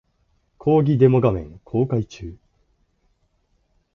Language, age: Japanese, 19-29